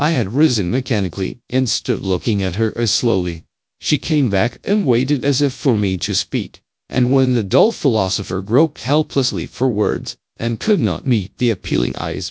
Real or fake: fake